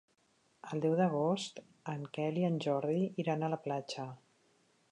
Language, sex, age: Catalan, female, 40-49